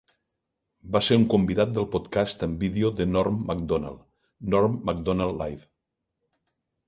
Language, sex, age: Catalan, male, 60-69